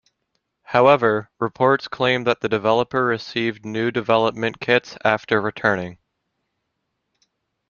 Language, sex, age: English, male, 19-29